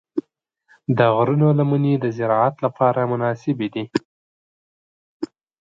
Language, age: Pashto, 19-29